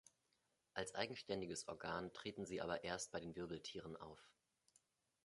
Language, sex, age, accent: German, male, 30-39, Deutschland Deutsch